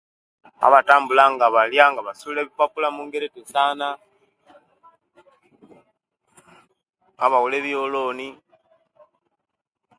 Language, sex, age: Kenyi, male, under 19